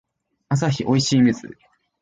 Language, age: Japanese, 19-29